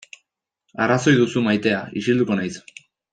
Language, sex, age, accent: Basque, male, 19-29, Erdialdekoa edo Nafarra (Gipuzkoa, Nafarroa)